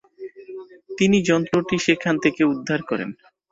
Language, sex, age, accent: Bengali, male, 19-29, Native